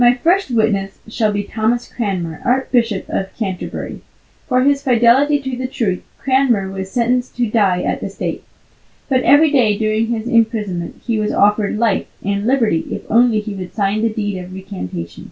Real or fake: real